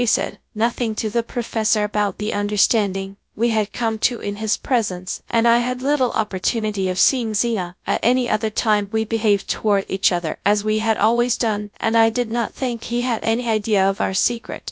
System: TTS, GradTTS